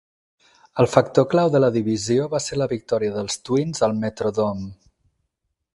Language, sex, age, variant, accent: Catalan, male, 30-39, Central, central